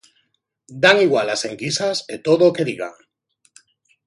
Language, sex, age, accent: Galician, male, 40-49, Normativo (estándar)